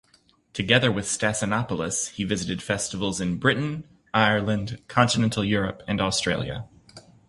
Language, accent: English, United States English